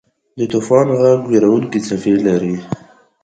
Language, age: Pashto, 19-29